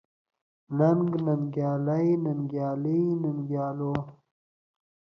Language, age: Pashto, 19-29